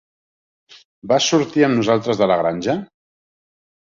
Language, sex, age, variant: Catalan, male, 40-49, Central